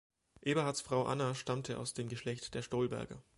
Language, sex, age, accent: German, male, 30-39, Deutschland Deutsch